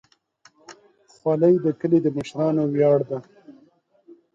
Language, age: Pashto, 40-49